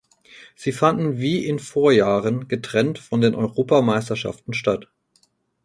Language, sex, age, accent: German, male, 30-39, Deutschland Deutsch